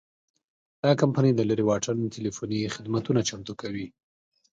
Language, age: Pashto, 30-39